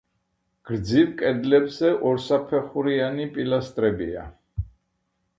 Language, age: Georgian, 60-69